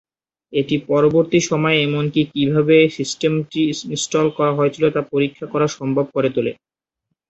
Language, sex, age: Bengali, male, 19-29